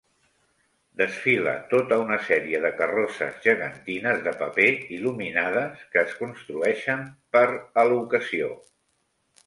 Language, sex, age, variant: Catalan, male, 60-69, Central